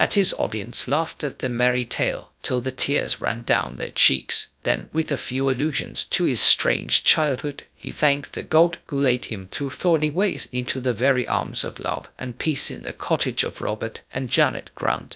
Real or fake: fake